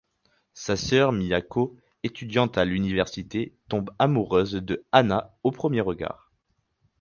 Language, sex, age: French, male, 19-29